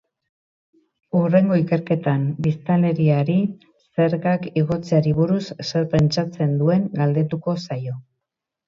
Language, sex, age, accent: Basque, female, 60-69, Erdialdekoa edo Nafarra (Gipuzkoa, Nafarroa)